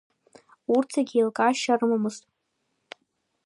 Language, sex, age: Abkhazian, female, under 19